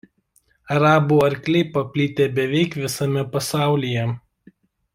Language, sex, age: Lithuanian, male, 19-29